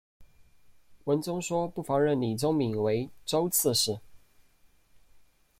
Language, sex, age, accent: Chinese, male, 19-29, 出生地：四川省